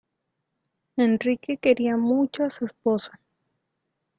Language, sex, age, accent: Spanish, female, 19-29, México